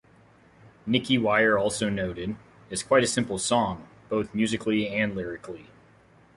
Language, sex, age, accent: English, male, 30-39, United States English